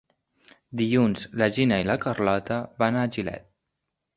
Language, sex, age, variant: Catalan, male, under 19, Nord-Occidental